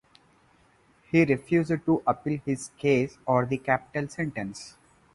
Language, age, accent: English, 19-29, India and South Asia (India, Pakistan, Sri Lanka)